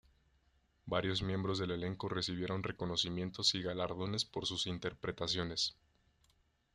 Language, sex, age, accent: Spanish, male, 19-29, México